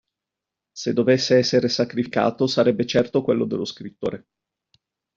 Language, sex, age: Italian, male, 50-59